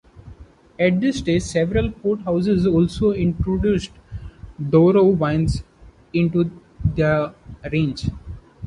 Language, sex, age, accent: English, male, 19-29, India and South Asia (India, Pakistan, Sri Lanka)